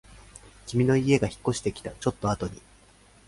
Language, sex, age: Japanese, male, 19-29